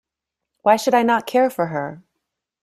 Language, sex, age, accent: English, female, 40-49, United States English